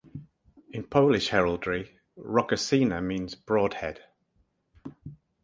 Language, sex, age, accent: English, male, 60-69, England English